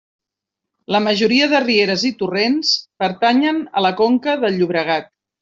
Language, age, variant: Catalan, 40-49, Central